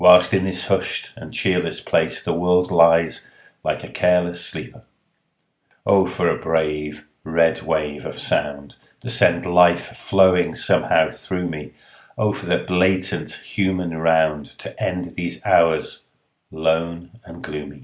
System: none